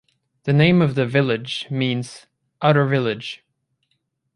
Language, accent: English, United States English